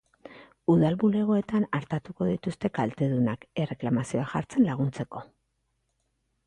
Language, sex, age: Basque, female, 40-49